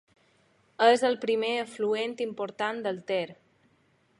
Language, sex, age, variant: Catalan, female, 19-29, Balear